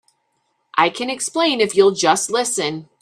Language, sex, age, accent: English, female, 50-59, United States English